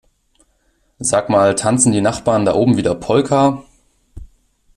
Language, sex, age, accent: German, male, 19-29, Deutschland Deutsch